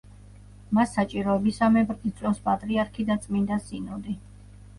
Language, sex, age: Georgian, female, 40-49